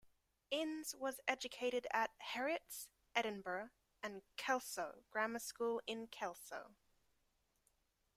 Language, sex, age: English, female, 19-29